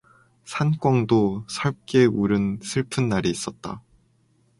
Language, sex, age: Korean, male, 19-29